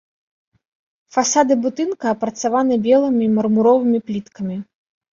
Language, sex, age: Belarusian, female, 19-29